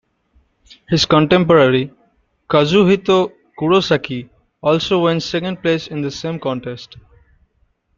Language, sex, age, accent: English, male, 19-29, India and South Asia (India, Pakistan, Sri Lanka)